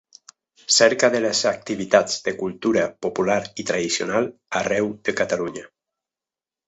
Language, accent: Catalan, valencià